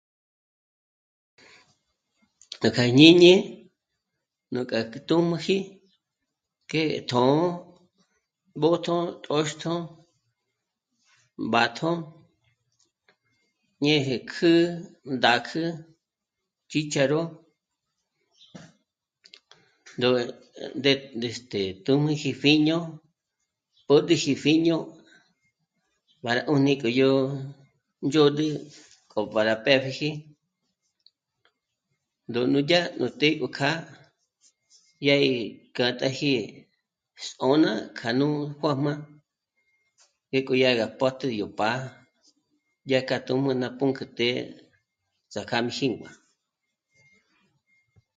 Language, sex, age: Michoacán Mazahua, female, 50-59